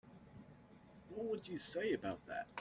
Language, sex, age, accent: English, male, 40-49, United States English